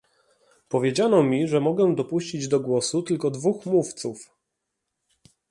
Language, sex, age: Polish, male, 30-39